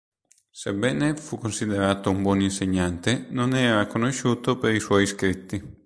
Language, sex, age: Italian, male, 19-29